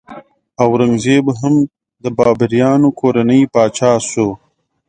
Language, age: Pashto, 30-39